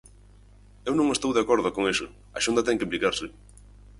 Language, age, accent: Galician, 19-29, Central (gheada)